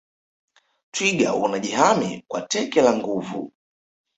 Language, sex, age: Swahili, male, 19-29